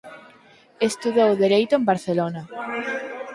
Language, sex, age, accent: Galician, female, under 19, Normativo (estándar)